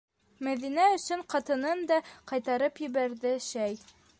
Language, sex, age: Bashkir, female, under 19